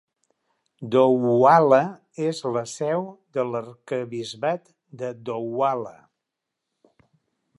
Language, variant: Catalan, Central